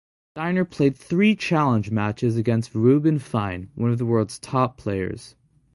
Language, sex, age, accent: English, male, under 19, United States English